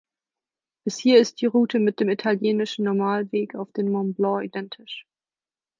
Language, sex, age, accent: German, female, 19-29, Deutschland Deutsch